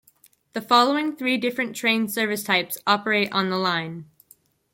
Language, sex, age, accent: English, female, under 19, United States English